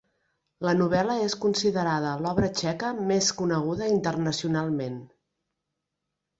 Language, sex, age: Catalan, female, 40-49